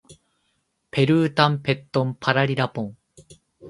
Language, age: Japanese, 19-29